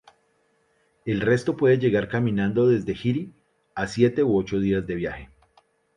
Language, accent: Spanish, Andino-Pacífico: Colombia, Perú, Ecuador, oeste de Bolivia y Venezuela andina